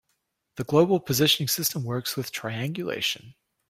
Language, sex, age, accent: English, male, 40-49, New Zealand English